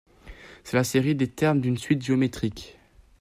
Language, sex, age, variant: French, male, under 19, Français de métropole